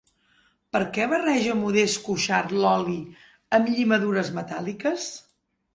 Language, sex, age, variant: Catalan, female, 50-59, Central